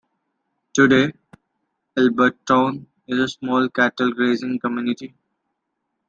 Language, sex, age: English, male, 19-29